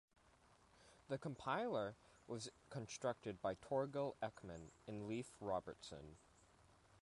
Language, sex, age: English, male, under 19